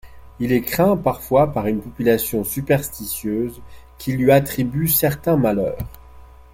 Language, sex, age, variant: French, male, 40-49, Français de métropole